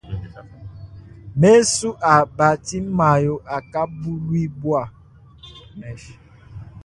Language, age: Luba-Lulua, 40-49